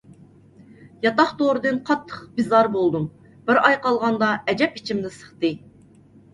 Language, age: Uyghur, 30-39